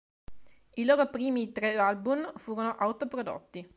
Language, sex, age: Italian, female, 30-39